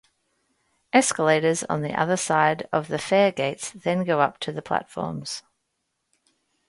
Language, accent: English, Australian English